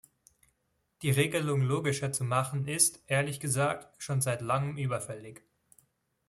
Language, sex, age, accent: German, male, 19-29, Schweizerdeutsch